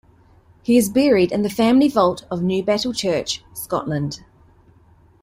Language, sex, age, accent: English, female, 30-39, New Zealand English